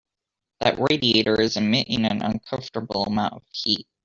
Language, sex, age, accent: English, male, 19-29, United States English